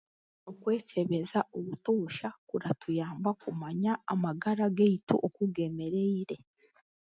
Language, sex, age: Chiga, female, 19-29